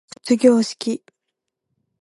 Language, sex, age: Japanese, female, 19-29